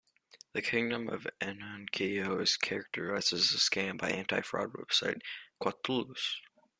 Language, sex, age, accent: English, male, under 19, United States English